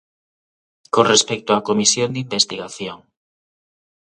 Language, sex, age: Galician, male, 30-39